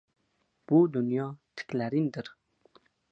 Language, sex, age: Uzbek, male, under 19